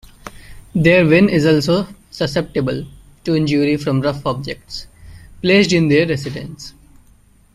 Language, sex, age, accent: English, male, 19-29, India and South Asia (India, Pakistan, Sri Lanka)